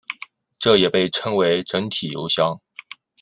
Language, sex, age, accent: Chinese, male, 19-29, 出生地：江苏省